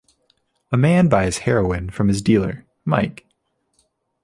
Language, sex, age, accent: English, male, 30-39, United States English